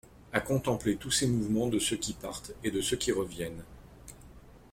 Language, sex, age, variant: French, male, 40-49, Français de métropole